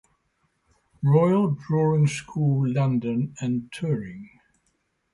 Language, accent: English, England English